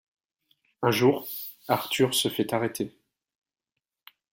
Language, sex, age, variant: French, male, 19-29, Français de métropole